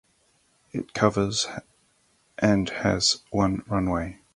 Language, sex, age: English, male, 40-49